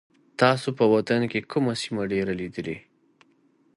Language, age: Pashto, 30-39